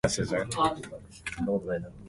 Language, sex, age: Japanese, male, 19-29